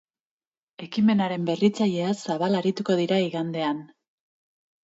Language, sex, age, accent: Basque, female, 30-39, Mendebalekoa (Araba, Bizkaia, Gipuzkoako mendebaleko herri batzuk)